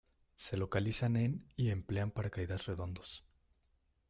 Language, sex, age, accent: Spanish, male, 19-29, México